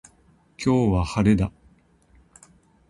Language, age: Japanese, 50-59